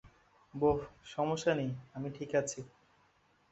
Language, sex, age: Bengali, male, 19-29